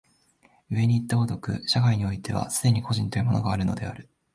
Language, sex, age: Japanese, male, 19-29